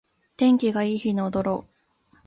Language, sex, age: Japanese, female, 19-29